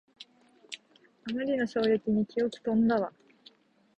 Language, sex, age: Japanese, female, 19-29